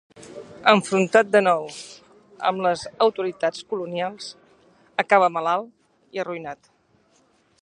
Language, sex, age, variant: Catalan, female, 60-69, Central